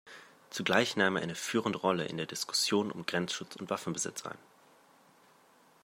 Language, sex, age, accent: German, male, 19-29, Deutschland Deutsch